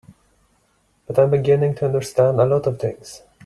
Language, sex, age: English, male, 30-39